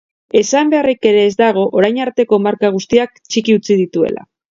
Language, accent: Basque, Mendebalekoa (Araba, Bizkaia, Gipuzkoako mendebaleko herri batzuk)